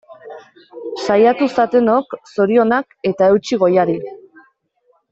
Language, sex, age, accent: Basque, female, 19-29, Erdialdekoa edo Nafarra (Gipuzkoa, Nafarroa)